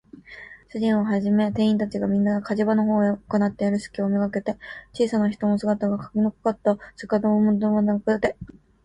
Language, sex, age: Japanese, female, 19-29